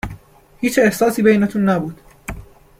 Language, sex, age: Persian, male, under 19